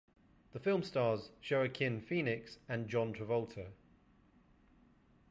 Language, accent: English, England English